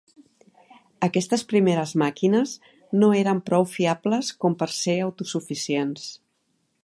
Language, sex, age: Catalan, female, 50-59